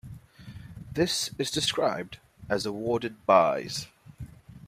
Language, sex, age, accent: English, male, 30-39, England English